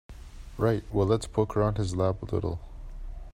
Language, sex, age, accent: English, male, 19-29, Canadian English